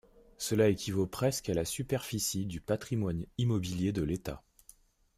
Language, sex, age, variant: French, male, 30-39, Français de métropole